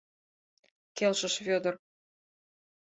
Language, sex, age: Mari, female, 19-29